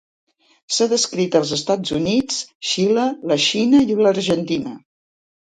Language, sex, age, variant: Catalan, female, 50-59, Central